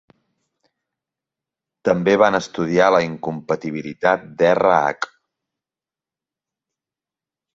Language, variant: Catalan, Central